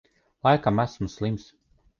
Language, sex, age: Latvian, male, 30-39